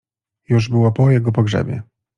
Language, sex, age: Polish, male, 40-49